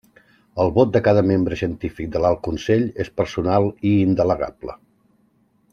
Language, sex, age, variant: Catalan, male, 40-49, Central